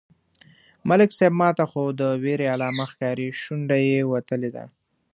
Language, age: Pashto, 19-29